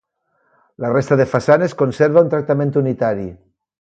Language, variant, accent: Catalan, Valencià meridional, valencià